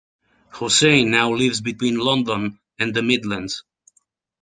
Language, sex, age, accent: English, male, 30-39, United States English